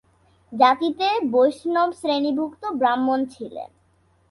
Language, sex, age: Bengali, female, under 19